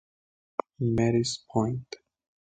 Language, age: Spanish, 19-29